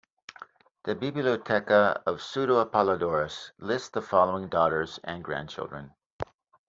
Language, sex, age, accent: English, male, 50-59, United States English